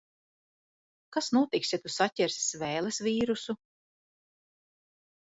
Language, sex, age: Latvian, female, 40-49